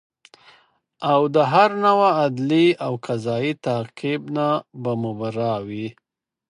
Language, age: Pashto, 30-39